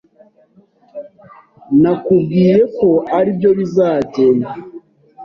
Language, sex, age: Kinyarwanda, male, 19-29